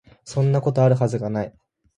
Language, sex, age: Japanese, male, 19-29